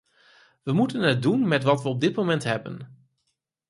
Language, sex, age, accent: Dutch, male, 30-39, Nederlands Nederlands